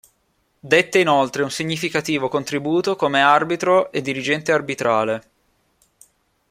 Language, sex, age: Italian, male, 19-29